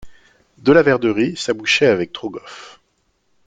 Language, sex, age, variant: French, male, 30-39, Français de métropole